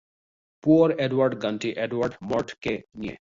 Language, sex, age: Bengali, male, 30-39